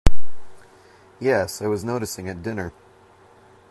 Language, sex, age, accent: English, male, 40-49, United States English